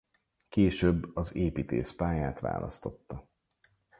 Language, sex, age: Hungarian, male, 40-49